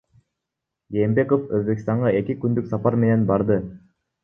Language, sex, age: Kyrgyz, male, 19-29